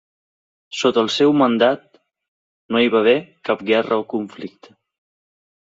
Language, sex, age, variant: Catalan, male, 19-29, Central